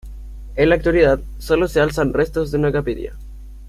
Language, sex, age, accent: Spanish, male, under 19, Chileno: Chile, Cuyo